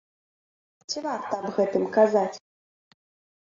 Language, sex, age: Belarusian, female, 30-39